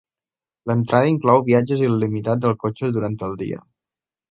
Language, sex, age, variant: Catalan, male, 19-29, Balear